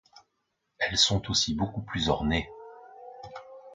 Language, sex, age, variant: French, male, 30-39, Français de métropole